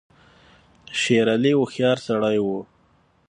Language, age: Pashto, 19-29